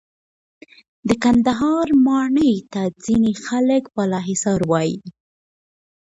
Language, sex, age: Pashto, female, 19-29